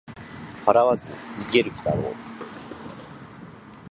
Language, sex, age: Japanese, male, 30-39